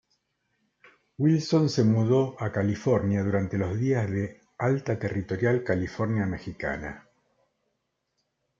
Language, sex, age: Spanish, male, 60-69